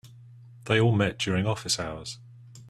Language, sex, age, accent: English, male, 30-39, England English